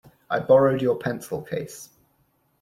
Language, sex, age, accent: English, male, 19-29, England English